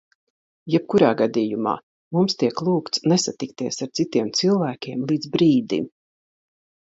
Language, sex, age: Latvian, female, 60-69